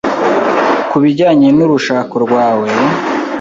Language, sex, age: Kinyarwanda, male, 19-29